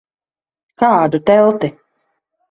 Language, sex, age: Latvian, female, 30-39